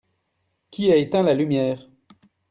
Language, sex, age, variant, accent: French, male, 30-39, Français d'Europe, Français de Belgique